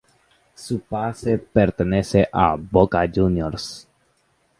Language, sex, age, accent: Spanish, male, under 19, América central